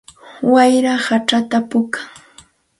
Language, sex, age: Santa Ana de Tusi Pasco Quechua, female, 30-39